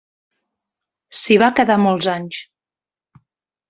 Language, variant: Catalan, Central